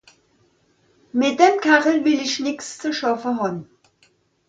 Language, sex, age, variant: Swiss German, female, 60-69, Nordniederàlemmànisch (Rishoffe, Zàwere, Bùsswìller, Hawenau, Brüemt, Stroossbùri, Molse, Dàmbàch, Schlettstàtt, Pfàlzbùri usw.)